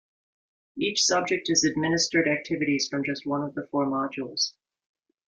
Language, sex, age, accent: English, female, 50-59, United States English